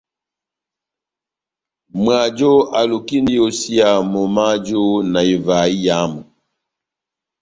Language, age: Batanga, 60-69